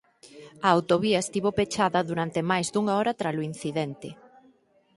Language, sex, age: Galician, female, 40-49